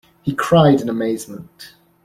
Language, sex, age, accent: English, male, 19-29, England English